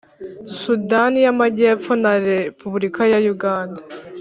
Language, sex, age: Kinyarwanda, female, under 19